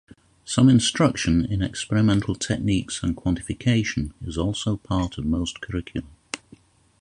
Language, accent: English, England English